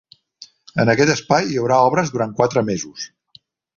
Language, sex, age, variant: Catalan, male, 60-69, Central